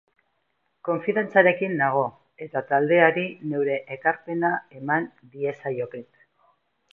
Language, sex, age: Basque, female, 50-59